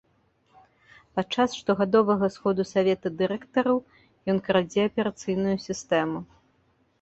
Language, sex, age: Belarusian, female, 40-49